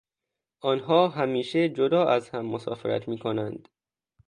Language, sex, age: Persian, male, under 19